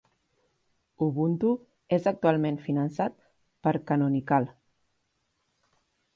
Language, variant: Catalan, Central